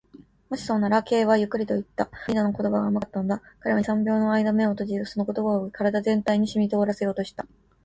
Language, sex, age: Japanese, female, 19-29